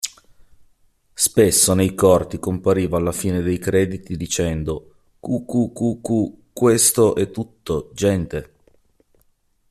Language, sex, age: Italian, male, 40-49